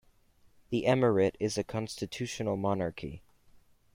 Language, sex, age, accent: English, male, 19-29, Canadian English